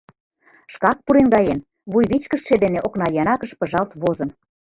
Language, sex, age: Mari, female, 40-49